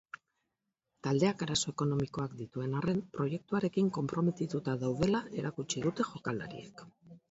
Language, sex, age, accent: Basque, female, 50-59, Mendebalekoa (Araba, Bizkaia, Gipuzkoako mendebaleko herri batzuk)